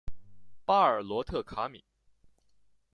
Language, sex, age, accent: Chinese, male, under 19, 出生地：湖北省